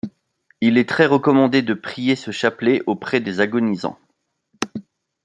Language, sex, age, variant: French, male, 30-39, Français de métropole